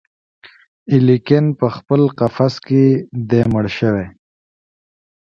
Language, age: Pashto, 19-29